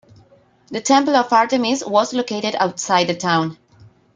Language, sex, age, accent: English, female, 30-39, United States English